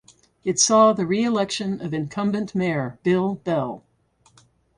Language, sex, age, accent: English, female, 60-69, United States English